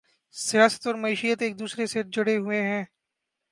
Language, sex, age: Urdu, male, 19-29